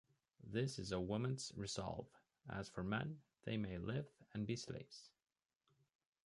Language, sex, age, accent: English, male, 30-39, United States English